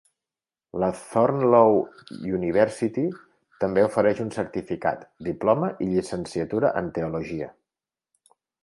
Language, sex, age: Catalan, male, 40-49